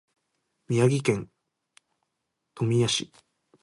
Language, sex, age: Japanese, male, 19-29